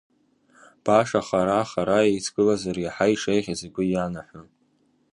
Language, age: Abkhazian, under 19